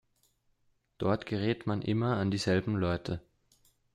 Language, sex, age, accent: German, male, under 19, Österreichisches Deutsch